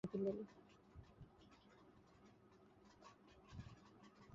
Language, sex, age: Bengali, female, 19-29